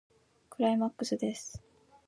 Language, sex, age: Japanese, female, 19-29